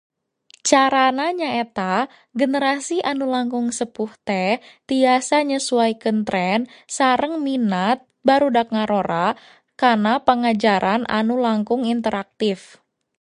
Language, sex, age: Sundanese, female, 19-29